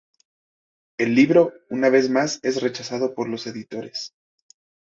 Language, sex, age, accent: Spanish, male, 19-29, América central